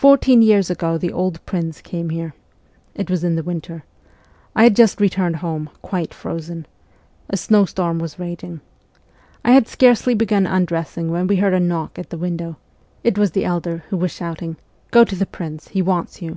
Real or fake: real